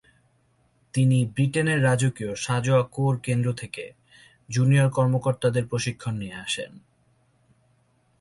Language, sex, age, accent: Bengali, male, 19-29, Native